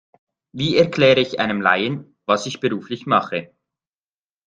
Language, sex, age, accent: German, male, 19-29, Schweizerdeutsch